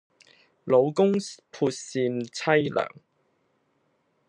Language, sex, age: Cantonese, male, 30-39